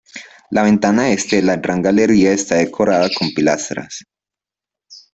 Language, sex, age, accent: Spanish, male, 19-29, Andino-Pacífico: Colombia, Perú, Ecuador, oeste de Bolivia y Venezuela andina